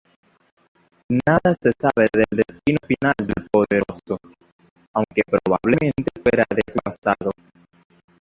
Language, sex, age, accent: Spanish, male, 19-29, Caribe: Cuba, Venezuela, Puerto Rico, República Dominicana, Panamá, Colombia caribeña, México caribeño, Costa del golfo de México